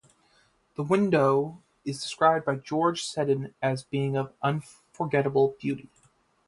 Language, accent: English, United States English